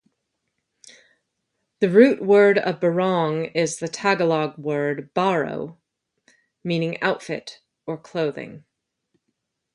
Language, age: English, under 19